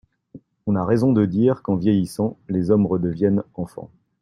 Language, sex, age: French, male, 40-49